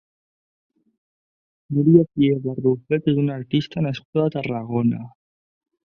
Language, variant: Catalan, Nord-Occidental